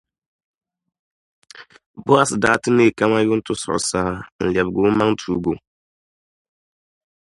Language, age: Dagbani, 19-29